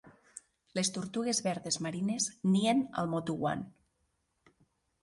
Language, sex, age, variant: Catalan, female, 30-39, Central